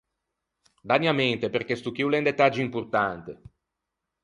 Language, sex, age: Ligurian, male, 30-39